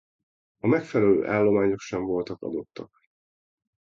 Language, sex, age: Hungarian, male, 40-49